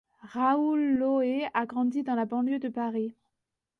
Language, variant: French, Français de métropole